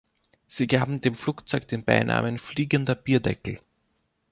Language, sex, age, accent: German, male, 19-29, Österreichisches Deutsch